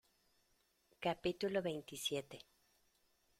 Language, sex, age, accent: Spanish, female, 40-49, México